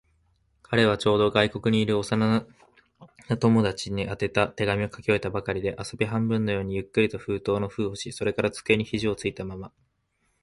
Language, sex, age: Japanese, male, 19-29